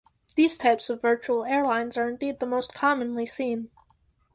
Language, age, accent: English, under 19, Canadian English